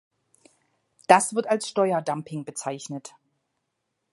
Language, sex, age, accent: German, female, 40-49, Deutschland Deutsch